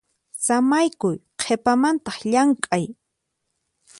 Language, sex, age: Puno Quechua, female, 19-29